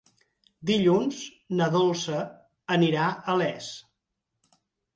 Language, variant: Catalan, Central